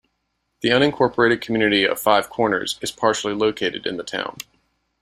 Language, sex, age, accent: English, male, 30-39, United States English